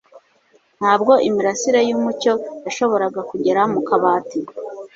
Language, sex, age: Kinyarwanda, female, 30-39